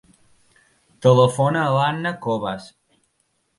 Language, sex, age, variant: Catalan, male, 19-29, Balear